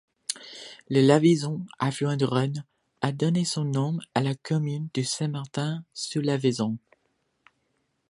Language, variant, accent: French, Français d'Amérique du Nord, Français du Canada